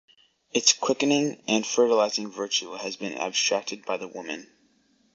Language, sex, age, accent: English, male, under 19, United States English